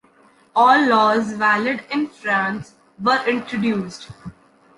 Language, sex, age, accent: English, female, 19-29, India and South Asia (India, Pakistan, Sri Lanka)